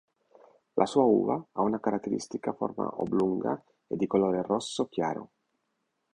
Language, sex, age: Italian, male, 50-59